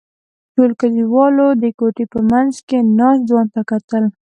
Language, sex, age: Pashto, female, under 19